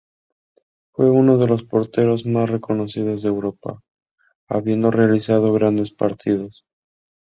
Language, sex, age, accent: Spanish, male, 19-29, México